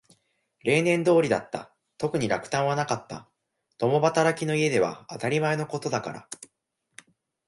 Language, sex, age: Japanese, male, under 19